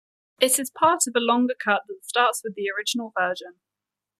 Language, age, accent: English, 19-29, England English